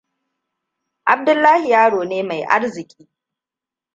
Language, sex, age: Hausa, female, 30-39